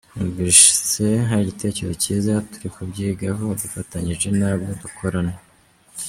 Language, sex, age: Kinyarwanda, male, 30-39